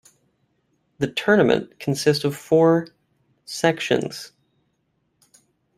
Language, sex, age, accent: English, male, 19-29, United States English